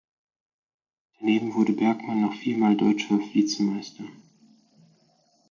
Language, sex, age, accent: German, male, 19-29, Deutschland Deutsch